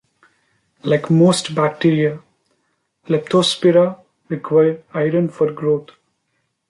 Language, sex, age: English, male, 19-29